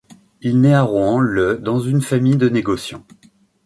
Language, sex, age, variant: French, male, 40-49, Français de métropole